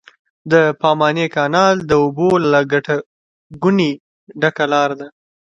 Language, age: Pashto, 19-29